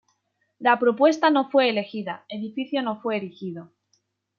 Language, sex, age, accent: Spanish, female, 19-29, España: Centro-Sur peninsular (Madrid, Toledo, Castilla-La Mancha)